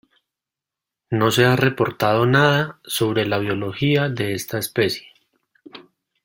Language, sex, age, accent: Spanish, male, 30-39, Andino-Pacífico: Colombia, Perú, Ecuador, oeste de Bolivia y Venezuela andina